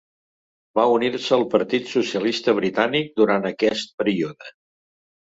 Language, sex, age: Catalan, male, 70-79